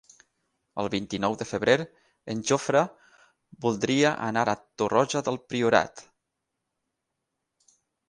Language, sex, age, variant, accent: Catalan, male, 40-49, Valencià meridional, central; valencià